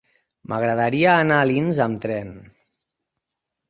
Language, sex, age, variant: Catalan, male, 30-39, Nord-Occidental